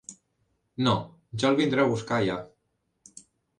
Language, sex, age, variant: Catalan, male, under 19, Central